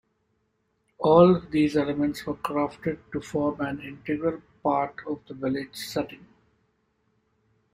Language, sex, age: English, male, 40-49